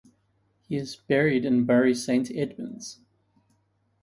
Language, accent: English, Southern African (South Africa, Zimbabwe, Namibia)